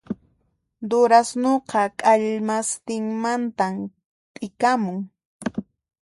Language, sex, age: Puno Quechua, female, 30-39